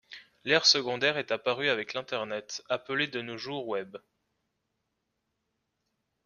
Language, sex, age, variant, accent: French, male, 19-29, Français d'Europe, Français de Suisse